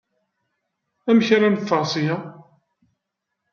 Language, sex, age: Kabyle, male, 30-39